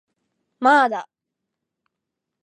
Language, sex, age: Japanese, female, 19-29